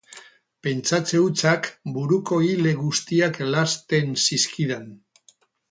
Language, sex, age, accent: Basque, male, 60-69, Erdialdekoa edo Nafarra (Gipuzkoa, Nafarroa)